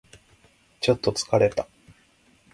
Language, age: Japanese, 19-29